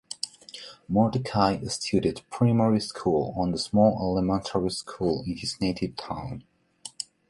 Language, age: English, 19-29